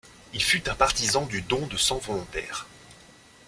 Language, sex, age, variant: French, male, 30-39, Français de métropole